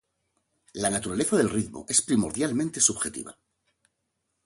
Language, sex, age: Spanish, male, 50-59